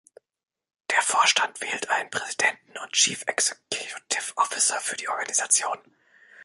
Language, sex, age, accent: German, male, 19-29, Deutschland Deutsch